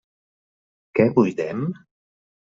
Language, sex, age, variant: Catalan, male, 50-59, Central